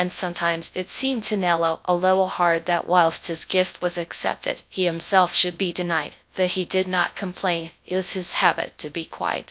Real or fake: fake